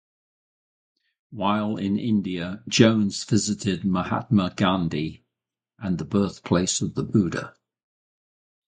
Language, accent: English, England English